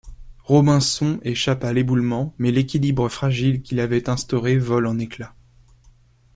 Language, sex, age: French, male, 19-29